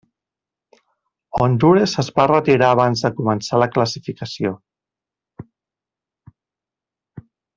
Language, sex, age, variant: Catalan, male, 40-49, Central